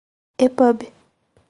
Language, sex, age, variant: Portuguese, female, 19-29, Portuguese (Brasil)